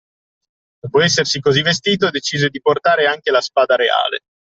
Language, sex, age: Italian, male, 30-39